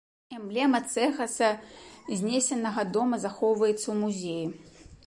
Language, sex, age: Belarusian, female, 30-39